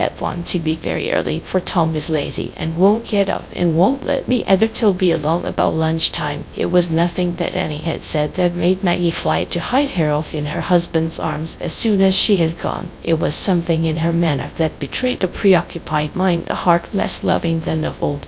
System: TTS, GradTTS